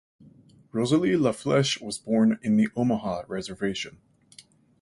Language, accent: English, United States English